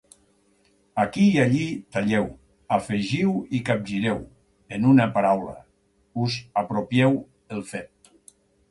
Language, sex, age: Catalan, male, 60-69